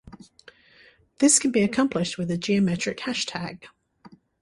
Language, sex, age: English, female, 60-69